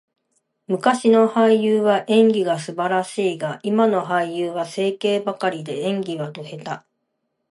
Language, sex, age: Japanese, female, 30-39